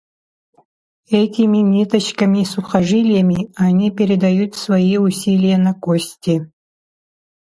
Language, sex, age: Yakut, female, 50-59